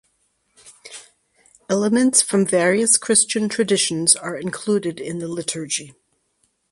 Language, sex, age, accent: English, female, 60-69, United States English